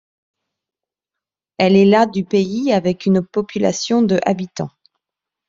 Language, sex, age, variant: French, female, 40-49, Français de métropole